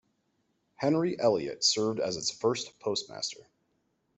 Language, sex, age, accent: English, male, 30-39, United States English